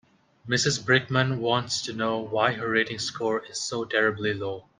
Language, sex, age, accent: English, male, 19-29, India and South Asia (India, Pakistan, Sri Lanka)